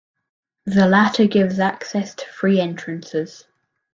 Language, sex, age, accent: English, male, under 19, Australian English